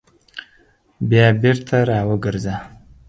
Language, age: Pashto, 30-39